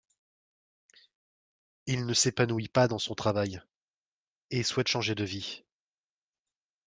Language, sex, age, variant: French, male, 19-29, Français de métropole